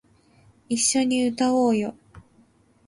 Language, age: Japanese, 19-29